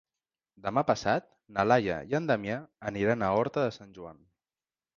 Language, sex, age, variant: Catalan, male, 19-29, Central